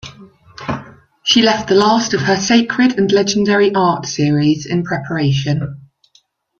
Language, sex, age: English, female, 40-49